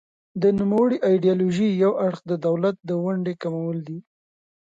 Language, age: Pashto, 19-29